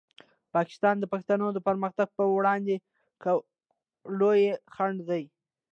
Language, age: Pashto, 19-29